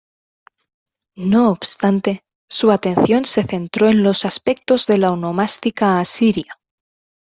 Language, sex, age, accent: Spanish, female, 19-29, España: Norte peninsular (Asturias, Castilla y León, Cantabria, País Vasco, Navarra, Aragón, La Rioja, Guadalajara, Cuenca)